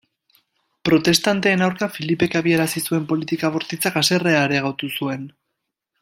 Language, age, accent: Basque, 19-29, Mendebalekoa (Araba, Bizkaia, Gipuzkoako mendebaleko herri batzuk)